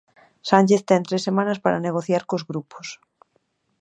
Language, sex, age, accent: Galician, female, 30-39, Normativo (estándar)